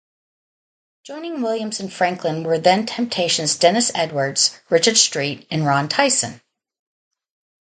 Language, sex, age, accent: English, female, 60-69, United States English